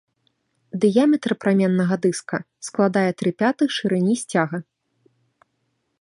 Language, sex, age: Belarusian, female, 19-29